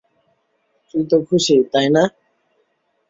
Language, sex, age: Bengali, male, 19-29